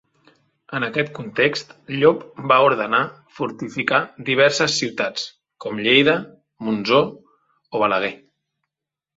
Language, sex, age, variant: Catalan, male, 30-39, Central